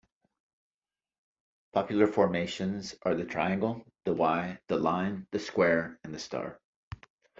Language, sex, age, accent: English, male, 50-59, United States English